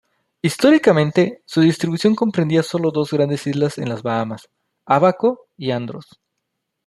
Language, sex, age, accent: Spanish, male, 30-39, México